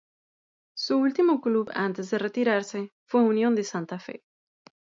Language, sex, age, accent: Spanish, female, 30-39, México